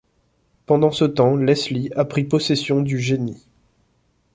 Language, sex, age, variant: French, male, 30-39, Français de métropole